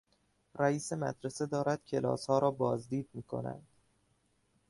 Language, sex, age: Persian, male, 19-29